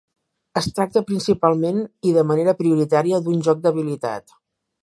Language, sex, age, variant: Catalan, female, 50-59, Central